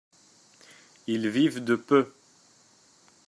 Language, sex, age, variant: French, male, 30-39, Français de métropole